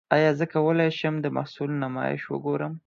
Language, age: Pashto, 19-29